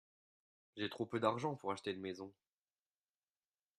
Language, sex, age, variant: French, male, 19-29, Français de métropole